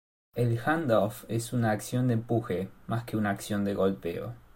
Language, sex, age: Spanish, male, 19-29